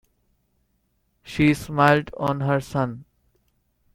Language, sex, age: English, male, under 19